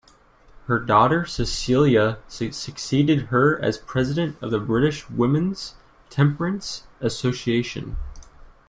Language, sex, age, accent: English, male, 19-29, United States English